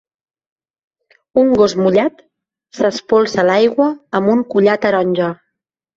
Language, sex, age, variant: Catalan, female, 30-39, Central